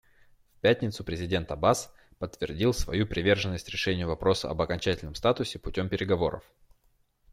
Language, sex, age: Russian, male, 19-29